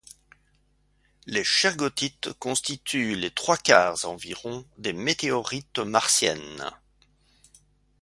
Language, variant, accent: French, Français d'Europe, Français de Belgique